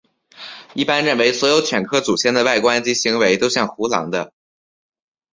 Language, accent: Chinese, 出生地：辽宁省